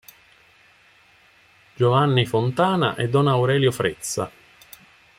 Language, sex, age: Italian, male, 50-59